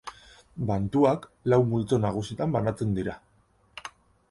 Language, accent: Basque, Erdialdekoa edo Nafarra (Gipuzkoa, Nafarroa)